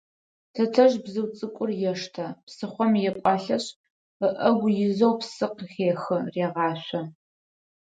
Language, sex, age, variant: Adyghe, female, 19-29, Адыгабзэ (Кирил, пстэумэ зэдыряе)